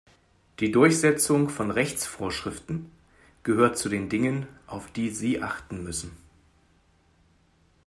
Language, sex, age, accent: German, male, 40-49, Deutschland Deutsch